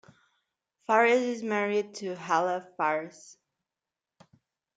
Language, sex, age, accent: English, female, 19-29, United States English